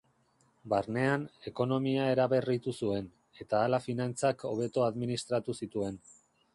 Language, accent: Basque, Erdialdekoa edo Nafarra (Gipuzkoa, Nafarroa)